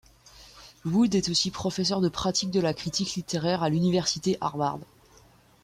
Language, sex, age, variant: French, female, 19-29, Français de métropole